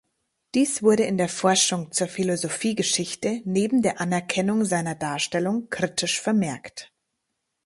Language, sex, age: German, female, 30-39